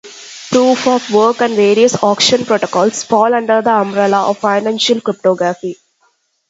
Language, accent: English, India and South Asia (India, Pakistan, Sri Lanka)